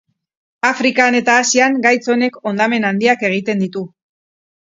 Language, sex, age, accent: Basque, female, 40-49, Erdialdekoa edo Nafarra (Gipuzkoa, Nafarroa)